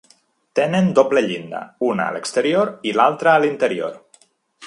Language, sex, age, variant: Catalan, male, 30-39, Nord-Occidental